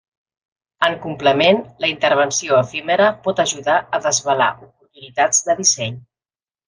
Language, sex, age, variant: Catalan, female, 40-49, Central